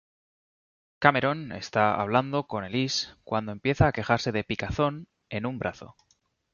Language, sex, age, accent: Spanish, male, 30-39, España: Norte peninsular (Asturias, Castilla y León, Cantabria, País Vasco, Navarra, Aragón, La Rioja, Guadalajara, Cuenca)